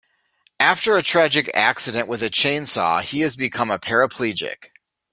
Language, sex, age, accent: English, male, 40-49, United States English